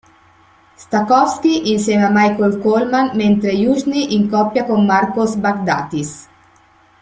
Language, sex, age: Italian, female, 50-59